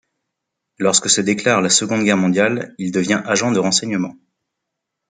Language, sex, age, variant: French, male, 40-49, Français de métropole